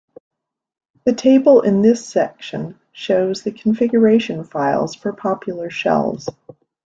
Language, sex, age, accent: English, female, 50-59, United States English